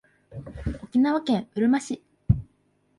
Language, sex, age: Japanese, female, 19-29